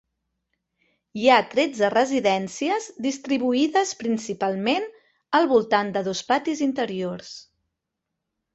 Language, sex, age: Catalan, female, 40-49